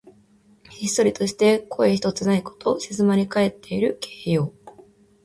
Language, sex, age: Japanese, female, 19-29